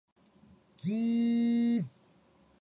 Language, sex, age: Japanese, male, 40-49